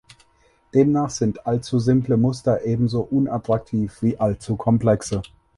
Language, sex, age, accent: German, male, 30-39, Deutschland Deutsch